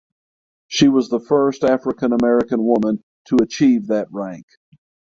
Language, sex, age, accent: English, male, 50-59, United States English; southern United States